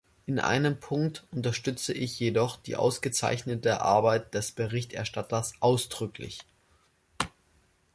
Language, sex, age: German, male, under 19